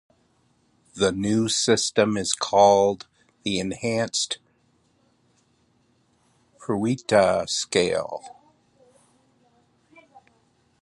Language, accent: English, United States English